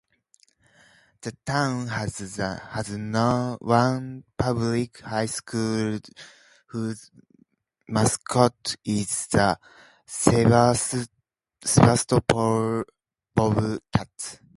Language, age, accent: English, 19-29, United States English